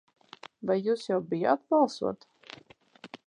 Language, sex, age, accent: Latvian, female, 30-39, bez akcenta